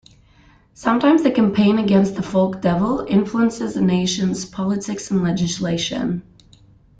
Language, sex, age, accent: English, female, 19-29, United States English